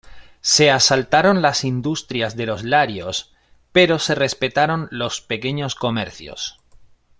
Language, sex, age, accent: Spanish, male, 30-39, España: Norte peninsular (Asturias, Castilla y León, Cantabria, País Vasco, Navarra, Aragón, La Rioja, Guadalajara, Cuenca)